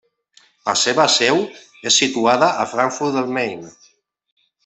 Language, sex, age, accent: Catalan, male, 50-59, valencià